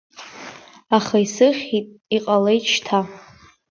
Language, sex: Abkhazian, female